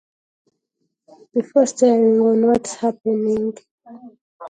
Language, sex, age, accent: English, female, 19-29, United States English